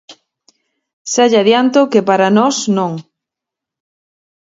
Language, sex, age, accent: Galician, female, 30-39, Normativo (estándar)